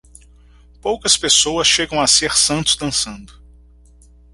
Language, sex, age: Portuguese, male, 40-49